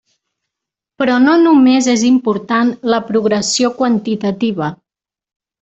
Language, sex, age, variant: Catalan, female, 40-49, Central